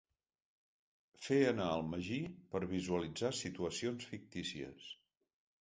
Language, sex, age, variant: Catalan, male, 60-69, Central